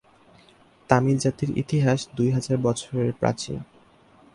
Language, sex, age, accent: Bengali, male, under 19, Native